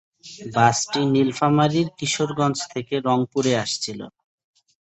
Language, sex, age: Bengali, male, 30-39